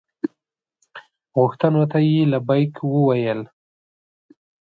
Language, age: Pashto, 19-29